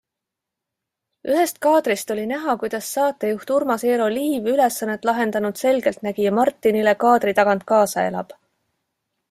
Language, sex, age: Estonian, female, 40-49